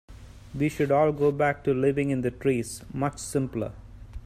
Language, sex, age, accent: English, male, 40-49, India and South Asia (India, Pakistan, Sri Lanka)